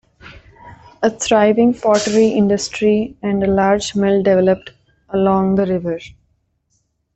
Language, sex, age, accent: English, female, 19-29, India and South Asia (India, Pakistan, Sri Lanka)